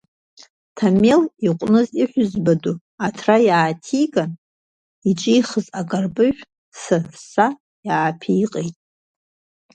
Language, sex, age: Abkhazian, female, 40-49